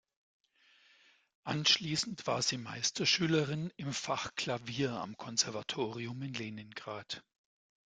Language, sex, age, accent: German, male, 50-59, Deutschland Deutsch